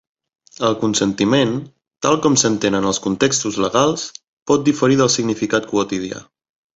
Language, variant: Catalan, Central